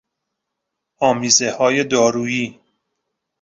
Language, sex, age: Persian, male, 30-39